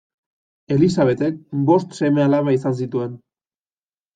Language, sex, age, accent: Basque, male, 19-29, Erdialdekoa edo Nafarra (Gipuzkoa, Nafarroa)